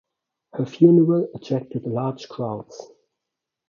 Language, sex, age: English, male, 30-39